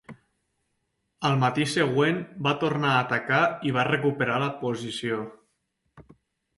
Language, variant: Catalan, Nord-Occidental